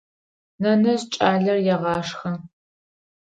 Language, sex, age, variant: Adyghe, female, 19-29, Адыгабзэ (Кирил, пстэумэ зэдыряе)